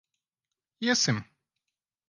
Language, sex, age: Latvian, male, 40-49